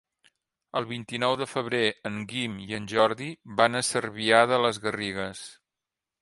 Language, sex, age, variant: Catalan, male, 40-49, Central